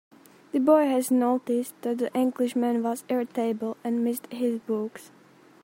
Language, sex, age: English, female, under 19